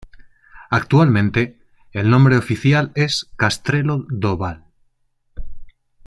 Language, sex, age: Spanish, male, 40-49